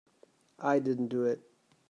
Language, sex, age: English, male, 19-29